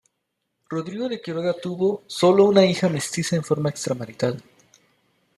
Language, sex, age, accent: Spanish, male, 30-39, México